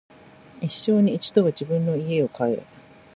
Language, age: Japanese, 60-69